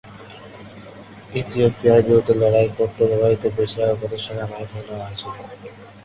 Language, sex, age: Bengali, male, under 19